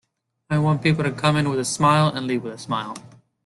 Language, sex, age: English, male, 19-29